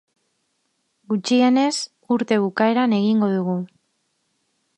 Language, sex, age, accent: Basque, female, 19-29, Mendebalekoa (Araba, Bizkaia, Gipuzkoako mendebaleko herri batzuk)